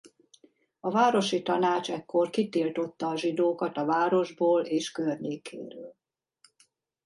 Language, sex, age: Hungarian, female, 50-59